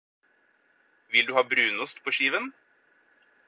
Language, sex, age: Norwegian Bokmål, male, 30-39